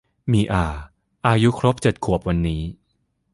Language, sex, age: Thai, male, 19-29